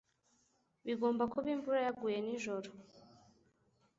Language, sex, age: Kinyarwanda, female, under 19